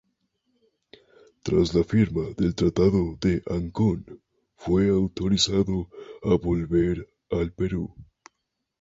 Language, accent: Spanish, Andino-Pacífico: Colombia, Perú, Ecuador, oeste de Bolivia y Venezuela andina